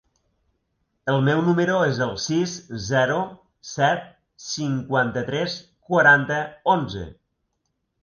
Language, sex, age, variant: Catalan, male, 50-59, Nord-Occidental